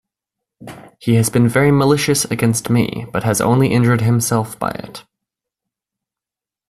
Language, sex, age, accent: English, male, 19-29, United States English